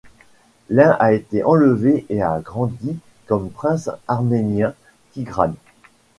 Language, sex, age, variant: French, male, 40-49, Français de métropole